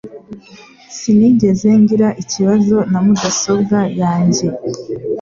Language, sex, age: Kinyarwanda, female, under 19